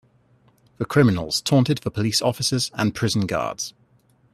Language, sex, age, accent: English, male, 30-39, England English